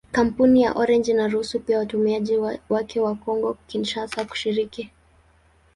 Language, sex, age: Swahili, female, 19-29